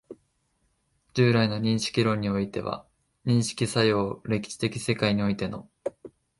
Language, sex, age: Japanese, male, 19-29